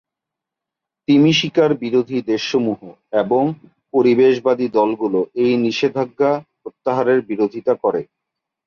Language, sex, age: Bengali, male, 40-49